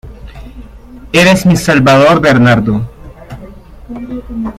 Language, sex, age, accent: Spanish, male, 19-29, América central